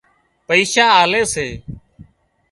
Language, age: Wadiyara Koli, 19-29